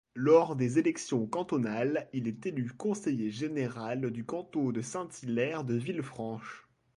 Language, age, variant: French, 19-29, Français de métropole